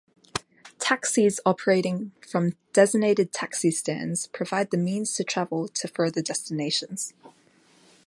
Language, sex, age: English, female, 19-29